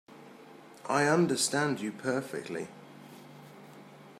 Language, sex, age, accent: English, male, 30-39, England English